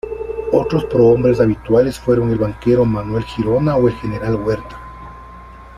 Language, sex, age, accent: Spanish, male, 40-49, Andino-Pacífico: Colombia, Perú, Ecuador, oeste de Bolivia y Venezuela andina